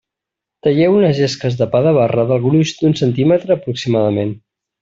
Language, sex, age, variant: Catalan, male, 30-39, Central